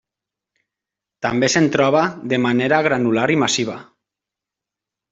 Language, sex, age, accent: Catalan, male, 30-39, valencià